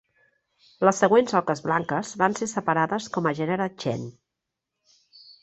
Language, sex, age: Catalan, female, 40-49